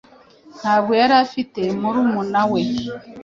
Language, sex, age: Kinyarwanda, female, 19-29